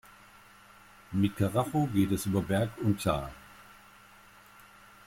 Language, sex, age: German, male, 60-69